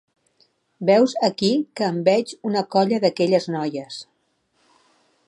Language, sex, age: Catalan, female, 50-59